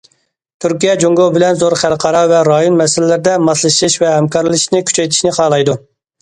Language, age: Uyghur, 30-39